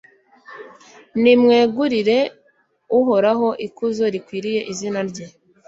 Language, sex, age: Kinyarwanda, female, 19-29